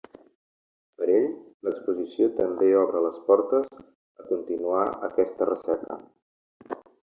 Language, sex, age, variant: Catalan, male, 50-59, Central